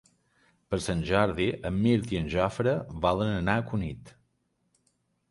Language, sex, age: Catalan, male, 40-49